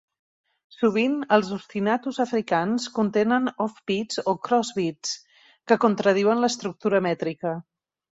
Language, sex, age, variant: Catalan, female, 50-59, Central